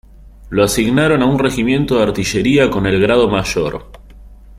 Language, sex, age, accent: Spanish, male, 19-29, Rioplatense: Argentina, Uruguay, este de Bolivia, Paraguay